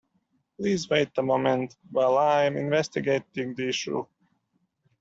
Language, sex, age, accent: English, male, 40-49, Australian English